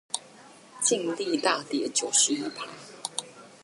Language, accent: Chinese, 出生地：臺北市